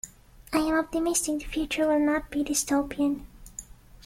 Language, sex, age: English, female, 19-29